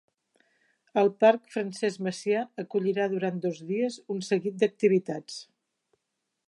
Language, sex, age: Catalan, female, 50-59